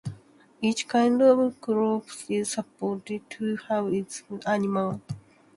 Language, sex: English, female